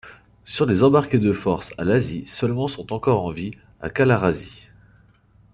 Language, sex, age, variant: French, male, 30-39, Français de métropole